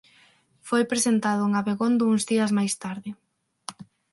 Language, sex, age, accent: Galician, female, under 19, Central (gheada); Neofalante